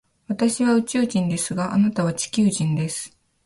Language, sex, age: Japanese, female, 19-29